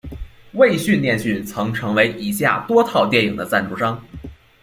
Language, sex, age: Chinese, male, under 19